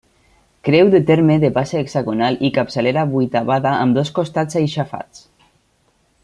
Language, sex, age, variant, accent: Catalan, male, 19-29, Valencià central, valencià